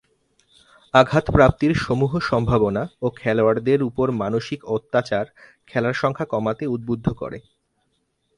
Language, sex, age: Bengali, male, 30-39